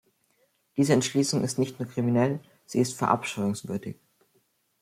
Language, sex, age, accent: German, male, under 19, Deutschland Deutsch